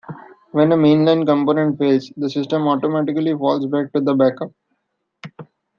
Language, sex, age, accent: English, male, 19-29, India and South Asia (India, Pakistan, Sri Lanka)